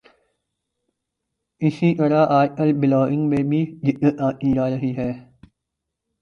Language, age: Urdu, 19-29